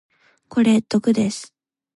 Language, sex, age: Japanese, female, 19-29